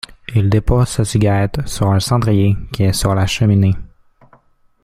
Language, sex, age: French, male, 19-29